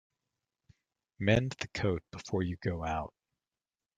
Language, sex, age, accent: English, male, 40-49, United States English